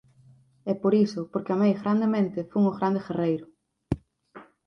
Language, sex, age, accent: Galician, female, 30-39, Atlántico (seseo e gheada)